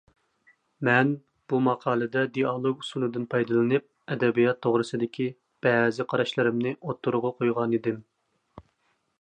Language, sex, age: Uyghur, male, 19-29